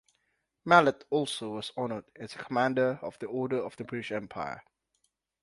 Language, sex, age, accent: English, male, 19-29, England English